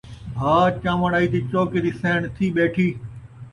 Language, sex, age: Saraiki, male, 50-59